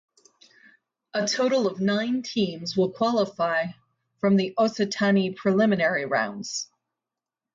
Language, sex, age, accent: English, female, 30-39, United States English